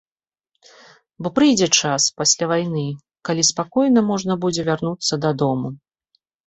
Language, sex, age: Belarusian, female, 40-49